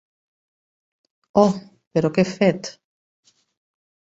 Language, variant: Catalan, Central